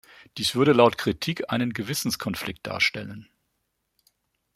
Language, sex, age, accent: German, male, 50-59, Deutschland Deutsch